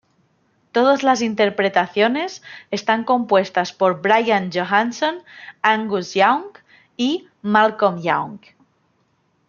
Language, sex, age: Spanish, female, 19-29